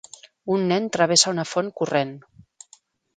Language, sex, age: Catalan, female, 40-49